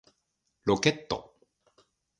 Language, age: Japanese, 50-59